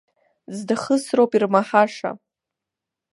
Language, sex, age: Abkhazian, female, under 19